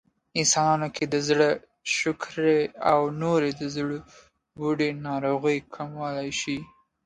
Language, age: Pashto, 19-29